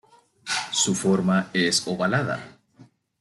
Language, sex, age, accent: Spanish, male, 19-29, América central